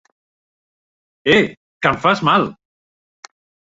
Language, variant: Catalan, Central